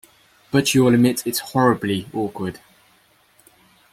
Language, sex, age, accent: English, male, 19-29, England English